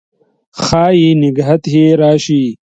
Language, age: Pashto, 30-39